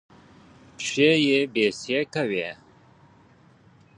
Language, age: Pashto, 19-29